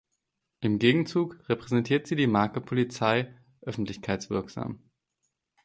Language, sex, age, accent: German, male, 19-29, Deutschland Deutsch